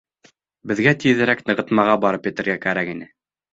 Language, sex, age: Bashkir, male, under 19